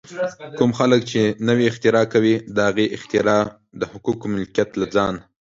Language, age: Pashto, 19-29